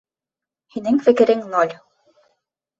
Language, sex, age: Bashkir, female, 19-29